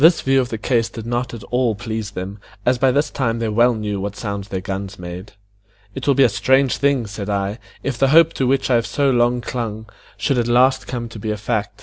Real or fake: real